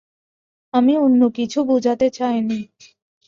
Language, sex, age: Bengali, female, 19-29